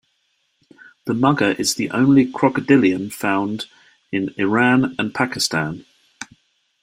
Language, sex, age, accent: English, male, 30-39, England English